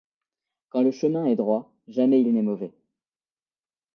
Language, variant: French, Français de métropole